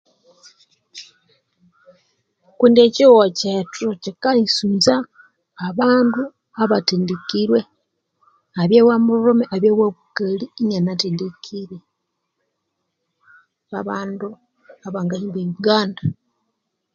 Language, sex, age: Konzo, female, 40-49